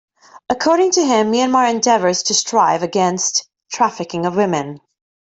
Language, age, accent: English, 30-39, England English